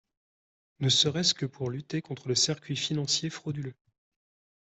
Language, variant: French, Français de métropole